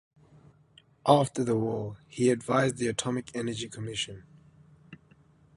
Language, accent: English, Southern African (South Africa, Zimbabwe, Namibia)